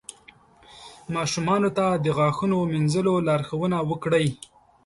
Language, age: Pashto, 19-29